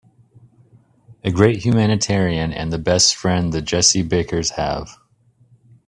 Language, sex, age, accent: English, male, 30-39, United States English